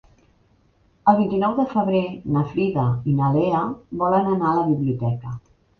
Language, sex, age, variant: Catalan, female, 50-59, Central